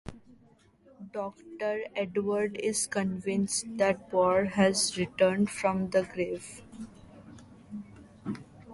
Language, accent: English, India and South Asia (India, Pakistan, Sri Lanka)